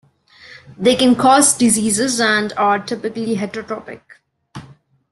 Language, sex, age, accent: English, female, 19-29, India and South Asia (India, Pakistan, Sri Lanka)